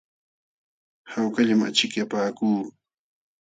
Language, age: Jauja Wanca Quechua, 40-49